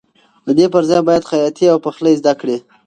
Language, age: Pashto, 19-29